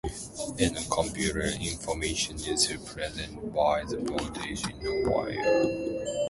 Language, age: English, under 19